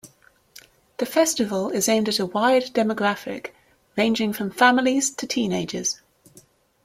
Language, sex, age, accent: English, female, 30-39, England English